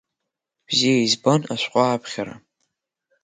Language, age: Abkhazian, under 19